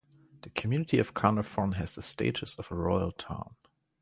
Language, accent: English, German English